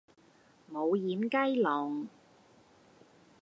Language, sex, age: Cantonese, female, 30-39